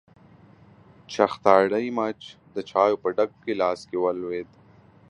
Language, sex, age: Pashto, male, 19-29